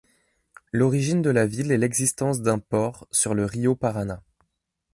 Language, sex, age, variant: French, male, 30-39, Français de métropole